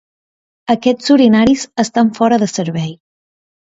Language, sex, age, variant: Catalan, female, 19-29, Central